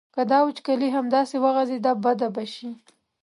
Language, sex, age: Pashto, female, 19-29